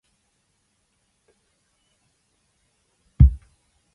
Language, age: English, 19-29